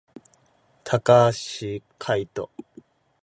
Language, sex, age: Japanese, male, 19-29